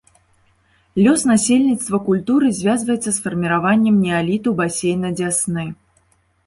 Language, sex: Belarusian, female